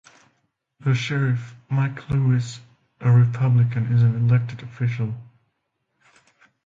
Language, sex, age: English, male, 40-49